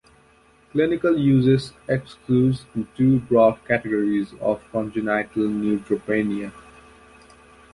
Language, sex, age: English, male, 19-29